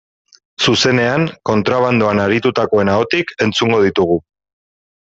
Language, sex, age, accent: Basque, male, 30-39, Erdialdekoa edo Nafarra (Gipuzkoa, Nafarroa)